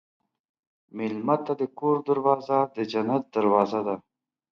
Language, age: Pashto, 30-39